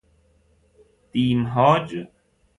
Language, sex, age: Persian, male, 19-29